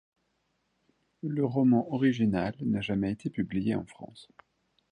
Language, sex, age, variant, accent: French, male, 40-49, Français d'Europe, Français de Suisse